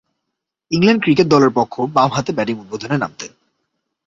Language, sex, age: Bengali, male, 19-29